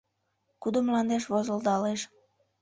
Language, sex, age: Mari, female, under 19